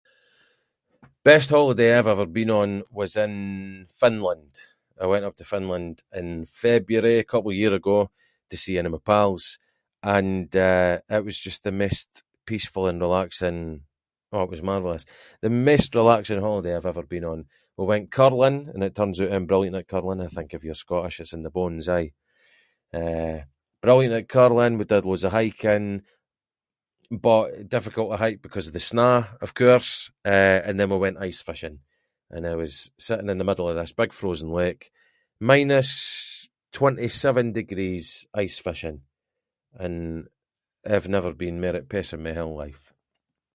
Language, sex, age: Scots, male, 30-39